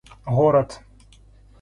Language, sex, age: Russian, male, 40-49